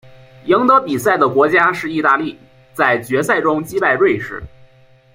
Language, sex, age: Chinese, male, under 19